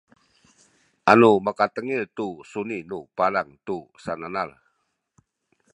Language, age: Sakizaya, 60-69